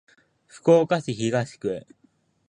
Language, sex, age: Japanese, male, 19-29